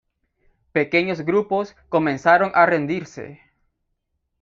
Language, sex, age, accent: Spanish, male, 19-29, América central